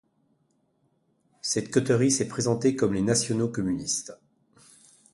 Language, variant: French, Français de métropole